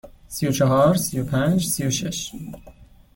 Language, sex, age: Persian, male, 19-29